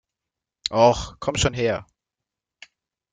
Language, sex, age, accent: German, male, 19-29, Schweizerdeutsch